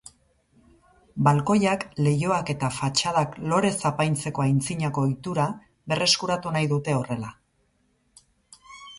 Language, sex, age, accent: Basque, female, 40-49, Erdialdekoa edo Nafarra (Gipuzkoa, Nafarroa)